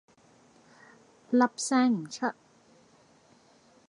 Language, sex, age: Cantonese, female, 30-39